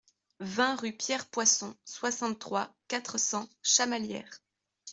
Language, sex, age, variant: French, female, 19-29, Français de métropole